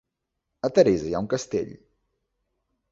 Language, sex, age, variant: Catalan, male, 19-29, Central